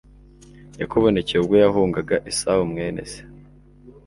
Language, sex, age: Kinyarwanda, male, 19-29